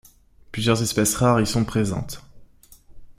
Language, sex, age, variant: French, male, 19-29, Français de métropole